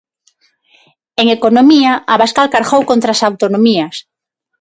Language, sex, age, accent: Galician, female, 40-49, Atlántico (seseo e gheada); Neofalante